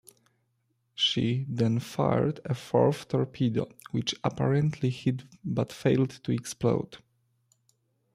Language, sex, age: English, male, 19-29